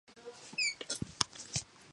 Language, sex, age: English, female, under 19